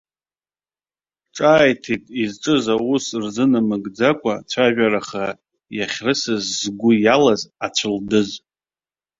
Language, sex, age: Abkhazian, male, 30-39